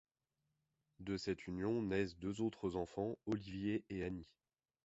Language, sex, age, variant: French, male, 30-39, Français de métropole